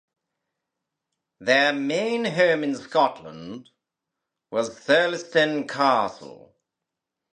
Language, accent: English, England English